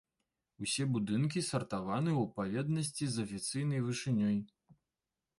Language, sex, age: Belarusian, male, 19-29